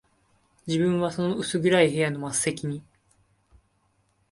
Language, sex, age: Japanese, male, 19-29